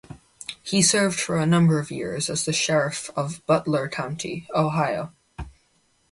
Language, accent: English, Irish English